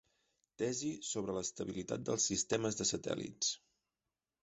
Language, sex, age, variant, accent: Catalan, male, 19-29, Central, gironí; Garrotxi